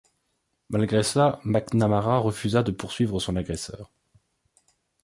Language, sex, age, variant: French, male, 30-39, Français de métropole